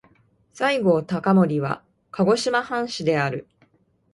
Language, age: Japanese, 40-49